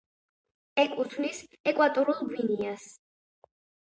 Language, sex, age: Georgian, female, under 19